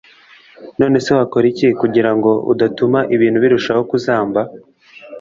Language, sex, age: Kinyarwanda, male, 19-29